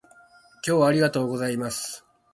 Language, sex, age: Japanese, male, 50-59